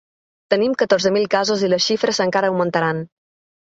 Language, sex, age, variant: Catalan, female, 30-39, Balear